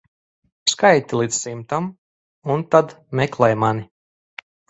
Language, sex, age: Latvian, male, 40-49